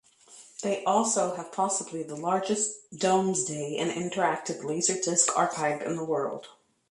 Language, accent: English, United States English